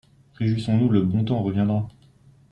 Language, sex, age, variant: French, male, under 19, Français de métropole